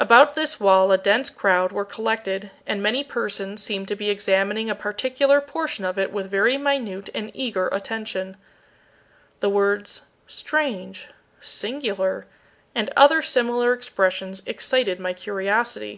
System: none